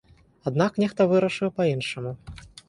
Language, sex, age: Belarusian, male, 19-29